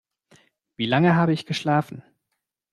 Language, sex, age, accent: German, male, 19-29, Deutschland Deutsch